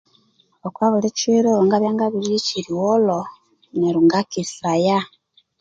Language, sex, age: Konzo, female, 30-39